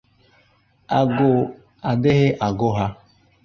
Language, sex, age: Igbo, male, 30-39